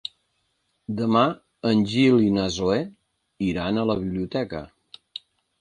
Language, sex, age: Catalan, male, 60-69